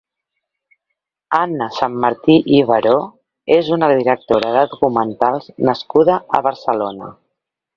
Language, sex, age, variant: Catalan, female, 50-59, Central